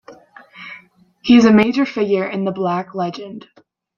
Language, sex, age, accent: English, female, 19-29, United States English